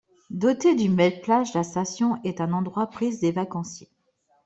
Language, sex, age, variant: French, female, 30-39, Français de métropole